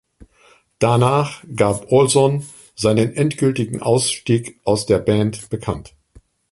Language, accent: German, Deutschland Deutsch